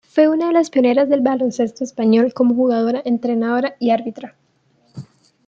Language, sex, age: Spanish, male, 90+